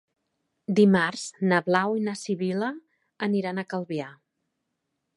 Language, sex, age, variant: Catalan, female, 40-49, Central